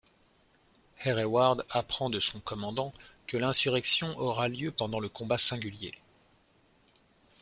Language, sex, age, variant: French, male, 40-49, Français de métropole